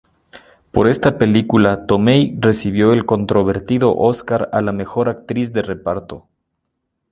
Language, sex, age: Spanish, male, 40-49